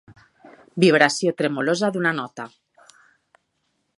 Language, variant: Catalan, Nord-Occidental